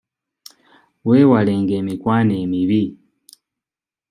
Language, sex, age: Ganda, male, 19-29